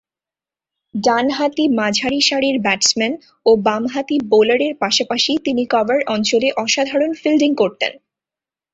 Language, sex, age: Bengali, female, 19-29